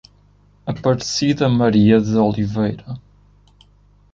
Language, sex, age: Portuguese, male, 19-29